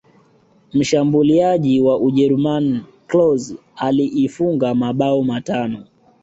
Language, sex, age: Swahili, male, 19-29